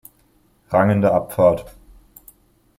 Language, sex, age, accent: German, male, 19-29, Deutschland Deutsch